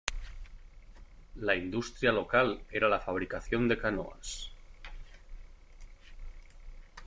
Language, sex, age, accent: Spanish, male, 19-29, España: Norte peninsular (Asturias, Castilla y León, Cantabria, País Vasco, Navarra, Aragón, La Rioja, Guadalajara, Cuenca)